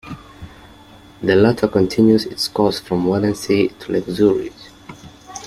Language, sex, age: English, male, under 19